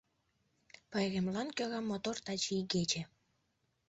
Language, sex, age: Mari, female, under 19